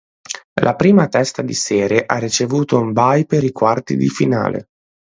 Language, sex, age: Italian, male, 19-29